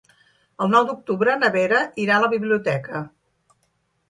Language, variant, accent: Catalan, Central, central